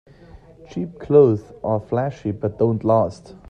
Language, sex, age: English, male, 30-39